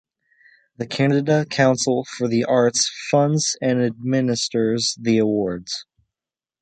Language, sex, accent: English, male, United States English